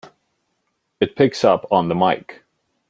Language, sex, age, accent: English, male, 30-39, United States English